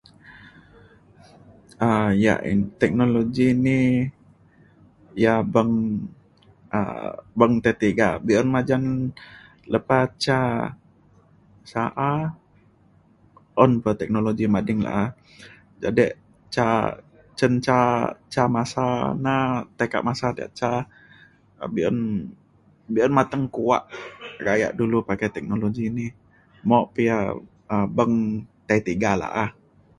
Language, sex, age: Mainstream Kenyah, male, 30-39